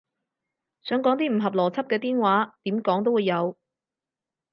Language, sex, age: Cantonese, female, 30-39